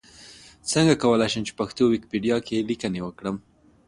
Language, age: Pashto, 19-29